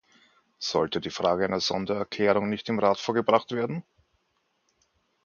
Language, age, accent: German, 50-59, Österreichisches Deutsch